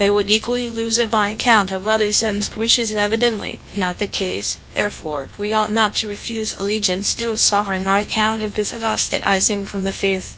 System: TTS, GlowTTS